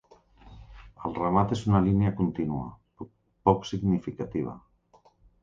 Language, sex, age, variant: Catalan, male, 50-59, Central